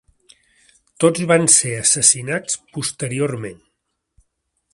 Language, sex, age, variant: Catalan, male, 60-69, Central